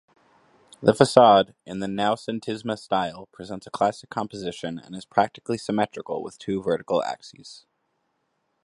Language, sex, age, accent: English, male, 19-29, United States English